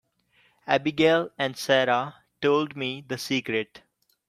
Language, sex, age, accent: English, male, 19-29, India and South Asia (India, Pakistan, Sri Lanka)